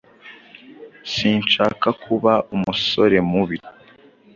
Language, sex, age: Kinyarwanda, male, under 19